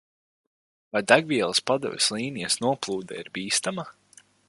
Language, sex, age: Latvian, male, 19-29